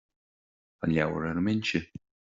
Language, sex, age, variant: Irish, male, 19-29, Gaeilge Chonnacht